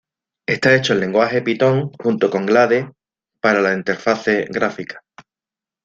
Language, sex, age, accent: Spanish, male, 40-49, España: Sur peninsular (Andalucia, Extremadura, Murcia)